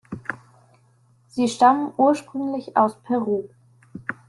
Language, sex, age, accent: German, female, 19-29, Deutschland Deutsch